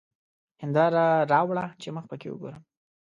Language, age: Pashto, 19-29